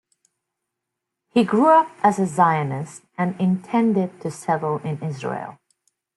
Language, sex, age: English, female, 40-49